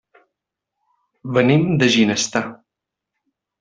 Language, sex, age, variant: Catalan, male, 30-39, Balear